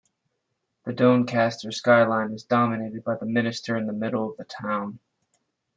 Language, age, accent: English, 30-39, United States English